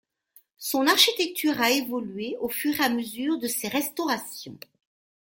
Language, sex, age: French, female, 60-69